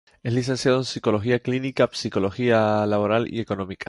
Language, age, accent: Spanish, 19-29, España: Islas Canarias